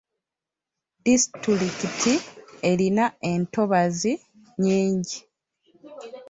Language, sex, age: Ganda, female, 30-39